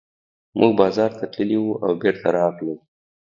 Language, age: Pashto, 30-39